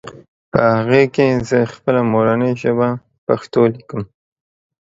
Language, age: Pashto, 19-29